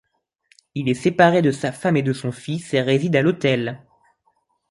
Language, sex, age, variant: French, male, under 19, Français de métropole